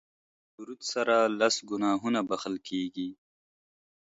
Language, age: Pashto, 19-29